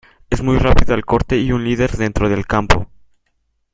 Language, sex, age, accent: Spanish, male, under 19, México